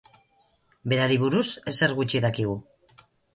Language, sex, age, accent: Basque, female, 40-49, Mendebalekoa (Araba, Bizkaia, Gipuzkoako mendebaleko herri batzuk)